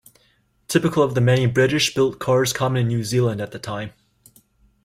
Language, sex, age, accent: English, male, 19-29, United States English